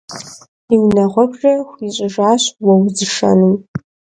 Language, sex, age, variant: Kabardian, female, under 19, Адыгэбзэ (Къэбэрдей, Кирил, псоми зэдай)